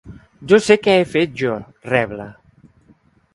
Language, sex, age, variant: Catalan, male, 30-39, Central